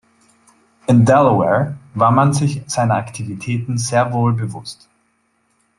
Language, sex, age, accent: German, male, 30-39, Österreichisches Deutsch